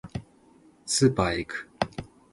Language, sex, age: Japanese, male, 19-29